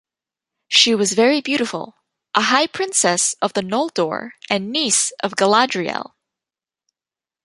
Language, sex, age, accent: English, female, 19-29, United States English